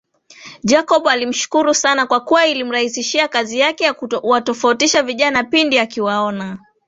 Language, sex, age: Swahili, female, 19-29